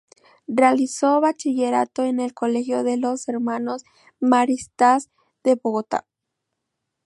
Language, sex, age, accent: Spanish, female, under 19, México